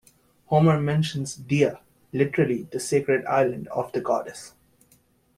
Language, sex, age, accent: English, male, 19-29, United States English